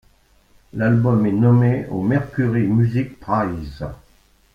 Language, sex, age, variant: French, male, 60-69, Français de métropole